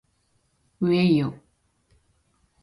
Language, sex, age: Japanese, female, 19-29